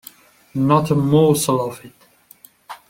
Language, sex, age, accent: English, male, 19-29, United States English